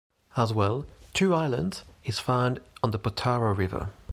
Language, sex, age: English, male, 19-29